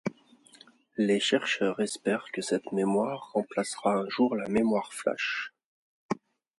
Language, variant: French, Français de métropole